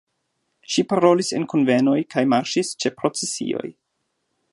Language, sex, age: Esperanto, male, 30-39